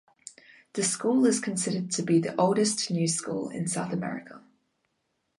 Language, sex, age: English, female, 19-29